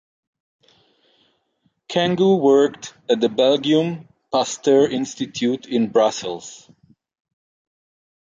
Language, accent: English, United States English